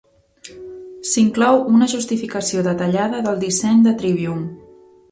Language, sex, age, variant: Catalan, female, 19-29, Central